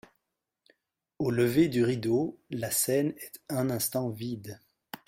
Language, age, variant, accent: French, 40-49, Français d'Europe, Français de Belgique